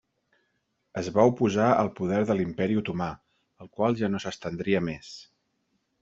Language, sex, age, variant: Catalan, male, 40-49, Central